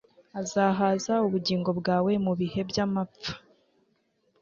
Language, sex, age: Kinyarwanda, female, 19-29